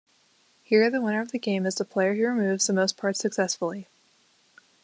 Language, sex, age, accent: English, female, under 19, United States English